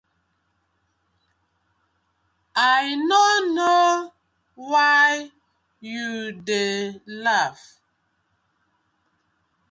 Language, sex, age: Nigerian Pidgin, female, 30-39